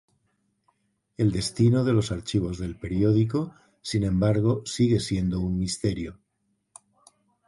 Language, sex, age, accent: Spanish, male, 50-59, España: Norte peninsular (Asturias, Castilla y León, Cantabria, País Vasco, Navarra, Aragón, La Rioja, Guadalajara, Cuenca)